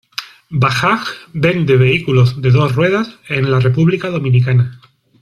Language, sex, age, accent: Spanish, male, 40-49, España: Sur peninsular (Andalucia, Extremadura, Murcia)